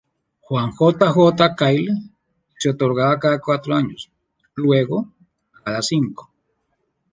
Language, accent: Spanish, Andino-Pacífico: Colombia, Perú, Ecuador, oeste de Bolivia y Venezuela andina